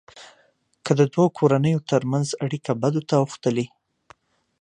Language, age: Pashto, 30-39